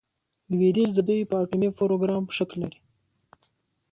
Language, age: Pashto, 19-29